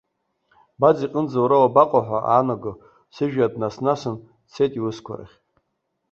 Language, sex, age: Abkhazian, male, 40-49